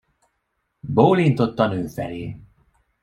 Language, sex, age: Hungarian, male, 30-39